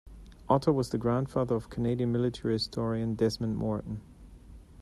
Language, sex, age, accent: English, male, 40-49, England English